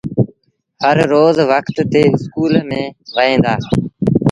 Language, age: Sindhi Bhil, 19-29